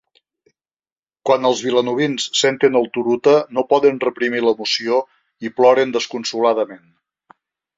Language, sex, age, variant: Catalan, male, 50-59, Nord-Occidental